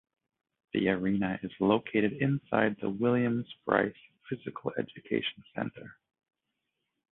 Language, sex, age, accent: English, male, 30-39, Canadian English